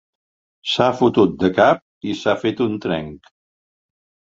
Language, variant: Catalan, Central